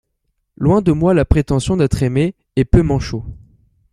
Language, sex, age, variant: French, male, 19-29, Français de métropole